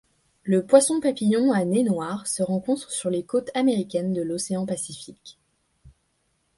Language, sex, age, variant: French, female, 19-29, Français de métropole